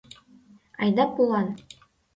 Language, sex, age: Mari, female, under 19